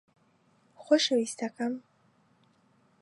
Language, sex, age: Central Kurdish, female, 19-29